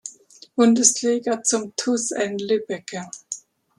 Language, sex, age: German, female, 50-59